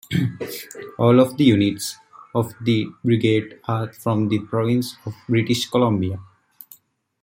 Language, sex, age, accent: English, male, 19-29, United States English